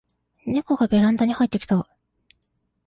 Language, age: Japanese, 19-29